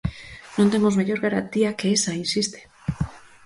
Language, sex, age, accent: Galician, female, 30-39, Normativo (estándar)